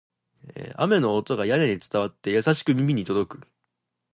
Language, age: Japanese, under 19